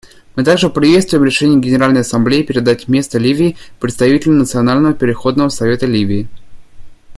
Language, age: Russian, 19-29